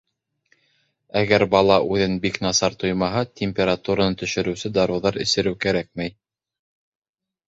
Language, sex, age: Bashkir, male, 30-39